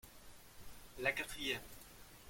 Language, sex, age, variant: French, male, 30-39, Français de métropole